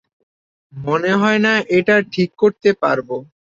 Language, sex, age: Bengali, male, 19-29